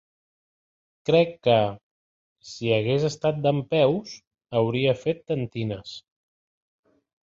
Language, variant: Catalan, Central